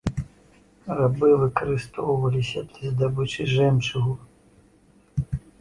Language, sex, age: Belarusian, male, 50-59